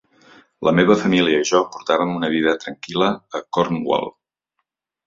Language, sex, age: Catalan, male, 40-49